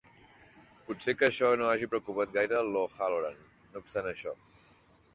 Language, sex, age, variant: Catalan, male, 30-39, Central